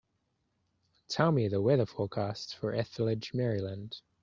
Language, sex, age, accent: English, male, 30-39, New Zealand English